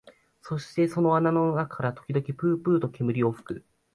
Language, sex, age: Japanese, male, 19-29